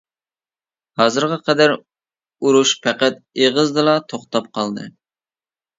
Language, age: Uyghur, 30-39